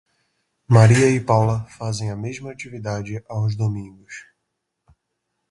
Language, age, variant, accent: Portuguese, 19-29, Portuguese (Brasil), Nordestino